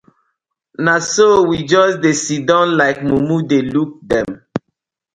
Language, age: Nigerian Pidgin, 30-39